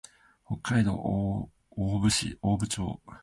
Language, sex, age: Japanese, male, 19-29